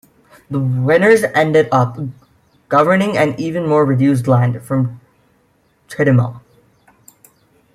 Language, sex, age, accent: English, male, under 19, United States English